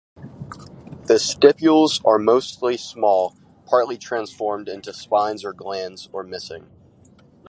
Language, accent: English, United States English